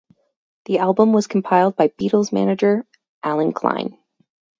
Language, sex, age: English, female, 19-29